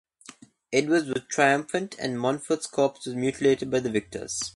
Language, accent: English, Australian English